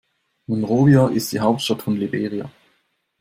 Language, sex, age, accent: German, male, 19-29, Schweizerdeutsch